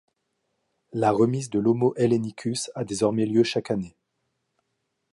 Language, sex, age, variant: French, male, 30-39, Français de métropole